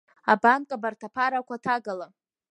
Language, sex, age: Abkhazian, female, under 19